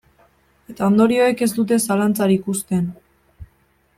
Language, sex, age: Basque, female, 19-29